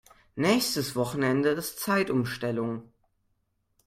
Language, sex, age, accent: German, male, under 19, Deutschland Deutsch